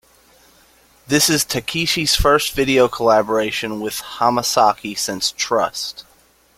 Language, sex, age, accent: English, male, 30-39, United States English